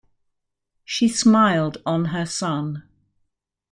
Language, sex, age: English, female, 60-69